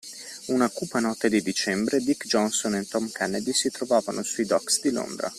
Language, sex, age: Italian, male, 19-29